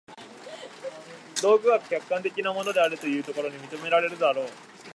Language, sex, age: Japanese, male, 19-29